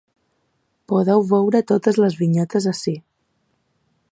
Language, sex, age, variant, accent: Catalan, female, 19-29, Balear, mallorquí